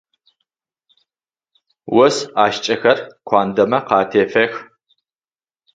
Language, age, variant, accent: Adyghe, 40-49, Адыгабзэ (Кирил, пстэумэ зэдыряе), Бжъэдыгъу (Bjeduğ)